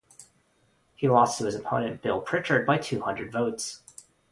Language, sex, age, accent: English, male, under 19, United States English